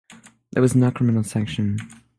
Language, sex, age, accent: English, male, under 19, french accent